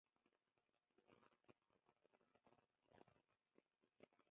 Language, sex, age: Bengali, male, 19-29